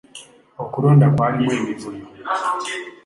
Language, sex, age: Ganda, male, 19-29